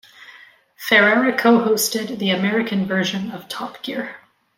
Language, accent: English, Canadian English